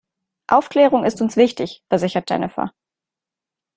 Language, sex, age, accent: German, female, 19-29, Deutschland Deutsch